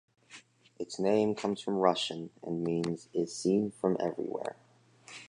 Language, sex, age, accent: English, male, under 19, United States English